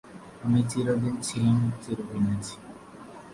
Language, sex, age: Bengali, male, 19-29